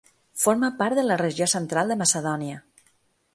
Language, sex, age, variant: Catalan, female, 40-49, Balear